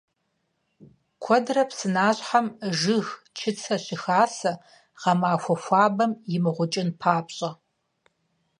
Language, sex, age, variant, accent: Kabardian, female, 30-39, Адыгэбзэ (Къэбэрдей, Кирил, псоми зэдай), Джылэхъстэней (Gilahsteney)